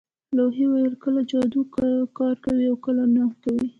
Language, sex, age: Pashto, female, 19-29